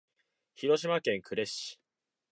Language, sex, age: Japanese, male, 19-29